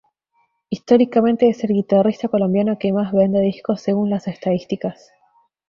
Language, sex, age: Spanish, female, 19-29